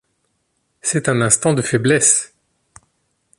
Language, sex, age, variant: French, male, 30-39, Français de métropole